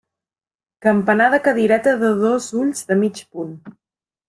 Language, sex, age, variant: Catalan, female, 30-39, Central